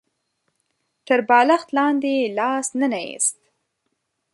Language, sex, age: Pashto, female, 19-29